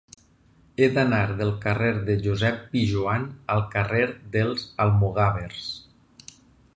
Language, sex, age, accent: Catalan, male, 40-49, valencià